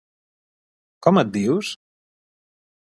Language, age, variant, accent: Catalan, 30-39, Central, central